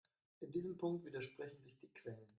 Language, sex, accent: German, male, Deutschland Deutsch